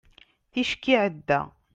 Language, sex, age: Kabyle, female, 19-29